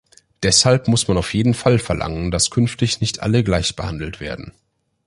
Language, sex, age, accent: German, male, 19-29, Deutschland Deutsch